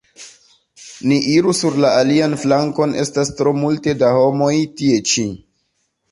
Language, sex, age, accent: Esperanto, male, 19-29, Internacia